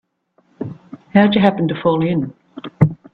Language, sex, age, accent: English, female, 40-49, Australian English